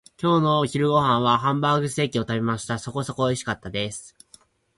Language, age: Japanese, 19-29